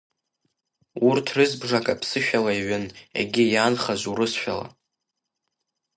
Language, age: Abkhazian, under 19